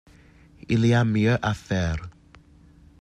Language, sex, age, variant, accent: French, male, 19-29, Français d'Amérique du Nord, Français du Canada